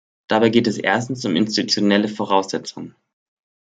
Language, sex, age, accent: German, male, 19-29, Deutschland Deutsch